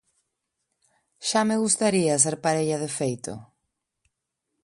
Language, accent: Galician, Normativo (estándar)